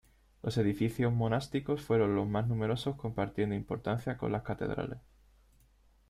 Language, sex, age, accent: Spanish, male, 19-29, España: Sur peninsular (Andalucia, Extremadura, Murcia)